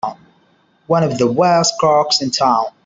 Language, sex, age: English, male, 30-39